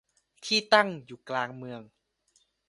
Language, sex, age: Thai, male, 19-29